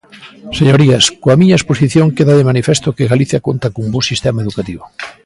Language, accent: Galician, Oriental (común en zona oriental)